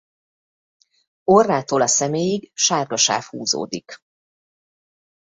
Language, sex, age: Hungarian, female, 30-39